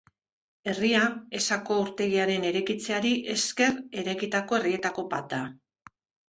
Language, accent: Basque, Mendebalekoa (Araba, Bizkaia, Gipuzkoako mendebaleko herri batzuk)